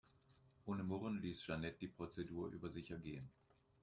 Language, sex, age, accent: German, male, 60-69, Deutschland Deutsch